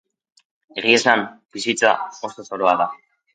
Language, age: Basque, under 19